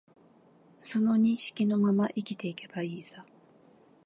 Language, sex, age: Japanese, female, 50-59